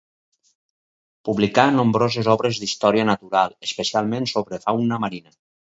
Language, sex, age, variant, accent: Catalan, male, 60-69, Valencià meridional, valencià